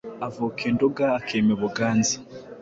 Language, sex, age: Kinyarwanda, male, 19-29